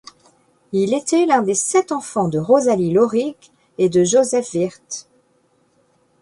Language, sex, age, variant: French, female, 50-59, Français de métropole